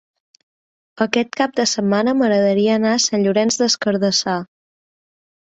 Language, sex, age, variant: Catalan, female, 19-29, Central